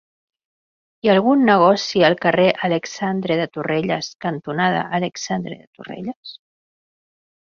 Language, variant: Catalan, Central